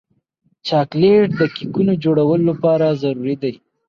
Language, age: Pashto, 19-29